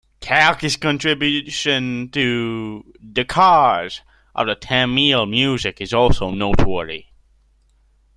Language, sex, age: English, male, under 19